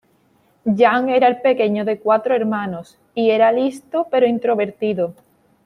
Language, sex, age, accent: Spanish, female, 19-29, España: Sur peninsular (Andalucia, Extremadura, Murcia)